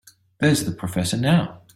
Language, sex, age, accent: English, male, 30-39, Australian English